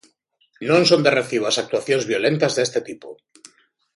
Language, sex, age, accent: Galician, male, 40-49, Normativo (estándar)